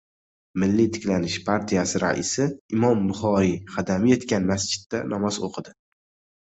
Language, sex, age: Uzbek, male, 19-29